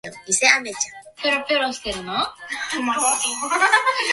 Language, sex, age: Japanese, male, 19-29